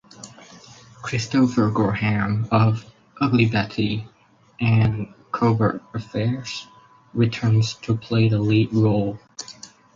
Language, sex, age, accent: English, male, under 19, United States English